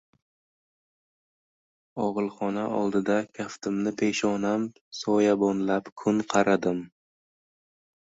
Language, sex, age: Uzbek, male, 19-29